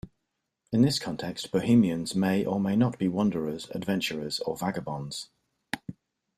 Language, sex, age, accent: English, male, 40-49, England English